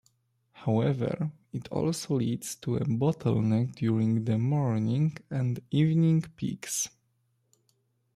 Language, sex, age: English, male, 19-29